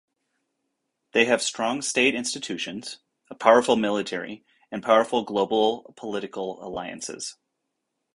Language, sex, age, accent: English, male, 30-39, United States English